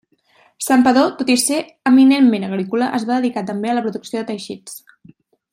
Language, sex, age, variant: Catalan, female, 19-29, Central